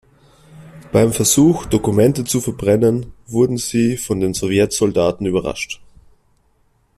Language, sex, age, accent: German, male, 19-29, Österreichisches Deutsch